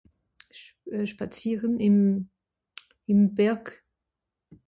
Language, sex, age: Swiss German, female, 60-69